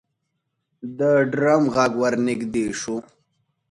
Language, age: Pashto, 19-29